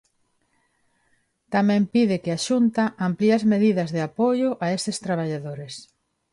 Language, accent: Galician, Neofalante